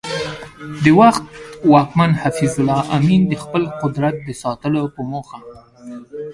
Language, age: Pashto, 30-39